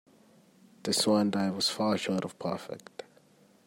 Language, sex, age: English, male, 19-29